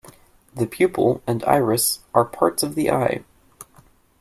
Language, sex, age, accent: English, male, 19-29, United States English